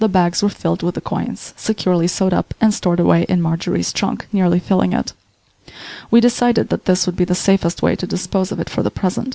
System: none